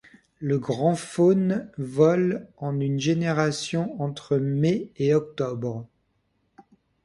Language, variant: French, Français de métropole